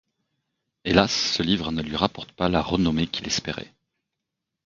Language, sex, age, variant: French, male, 30-39, Français de métropole